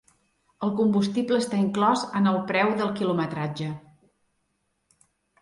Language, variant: Catalan, Central